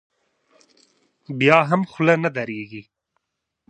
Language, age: Pashto, 19-29